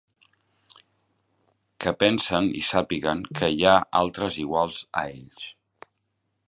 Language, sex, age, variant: Catalan, male, 40-49, Central